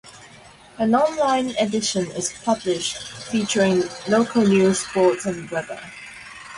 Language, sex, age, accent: English, female, 19-29, Hong Kong English